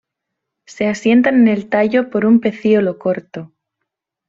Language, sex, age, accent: Spanish, female, 19-29, España: Norte peninsular (Asturias, Castilla y León, Cantabria, País Vasco, Navarra, Aragón, La Rioja, Guadalajara, Cuenca)